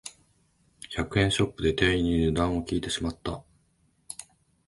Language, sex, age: Japanese, male, 50-59